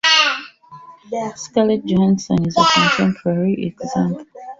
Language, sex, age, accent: English, female, 30-39, England English